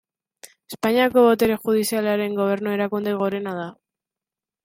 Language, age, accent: Basque, under 19, Mendebalekoa (Araba, Bizkaia, Gipuzkoako mendebaleko herri batzuk)